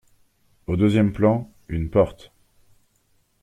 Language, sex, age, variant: French, male, 30-39, Français de métropole